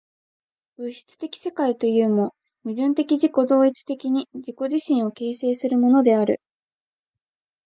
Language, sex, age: Japanese, female, 19-29